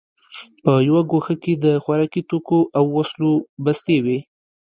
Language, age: Pashto, 19-29